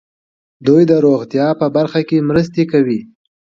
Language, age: Pashto, 19-29